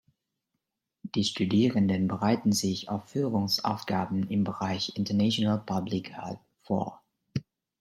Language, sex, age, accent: German, male, 30-39, Deutschland Deutsch